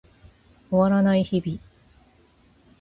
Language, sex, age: Japanese, female, 40-49